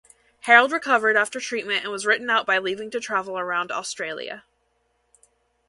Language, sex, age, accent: English, female, 19-29, United States English